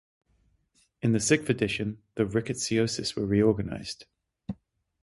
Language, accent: English, England English